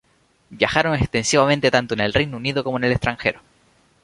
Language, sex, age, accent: Spanish, male, 19-29, España: Islas Canarias